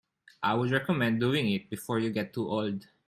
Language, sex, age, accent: English, male, 19-29, Filipino